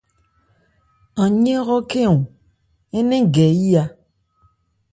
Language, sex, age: Ebrié, female, 30-39